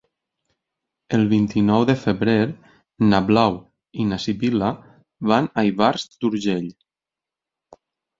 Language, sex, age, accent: Catalan, male, 30-39, valencià